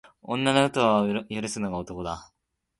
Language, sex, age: Japanese, male, 19-29